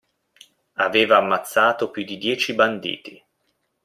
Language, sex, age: Italian, male, 30-39